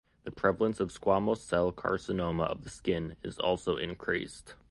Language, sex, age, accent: English, male, 19-29, United States English